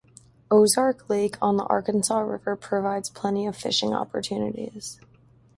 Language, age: English, 19-29